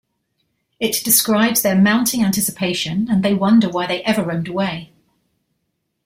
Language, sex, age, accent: English, female, 40-49, England English